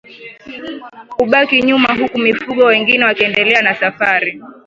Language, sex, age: Swahili, female, 19-29